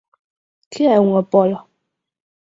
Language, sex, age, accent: Galician, female, 19-29, Atlántico (seseo e gheada); Normativo (estándar)